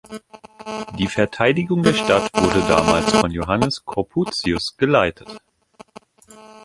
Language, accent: German, Deutschland Deutsch